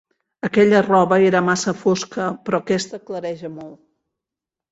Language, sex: Catalan, female